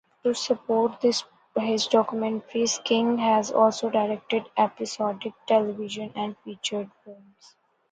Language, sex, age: English, female, 19-29